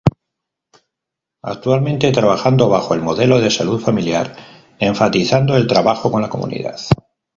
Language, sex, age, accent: Spanish, male, 50-59, España: Norte peninsular (Asturias, Castilla y León, Cantabria, País Vasco, Navarra, Aragón, La Rioja, Guadalajara, Cuenca)